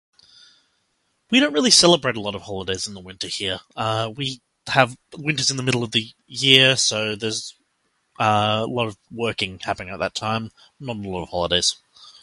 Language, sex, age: English, male, 19-29